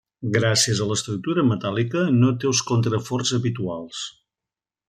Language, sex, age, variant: Catalan, male, 50-59, Nord-Occidental